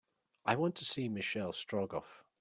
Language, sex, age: English, male, 19-29